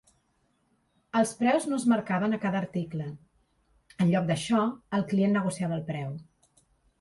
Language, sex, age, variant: Catalan, female, 40-49, Central